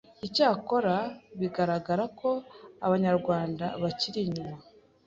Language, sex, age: Kinyarwanda, female, 19-29